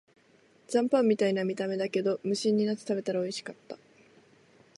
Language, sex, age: Japanese, female, 19-29